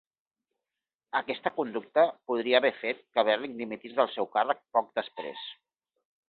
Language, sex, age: Catalan, male, 40-49